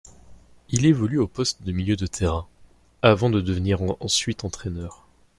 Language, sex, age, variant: French, male, under 19, Français de métropole